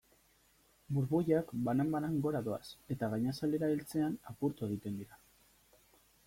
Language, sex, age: Basque, male, 19-29